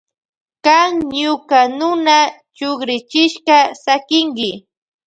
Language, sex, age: Loja Highland Quichua, female, 19-29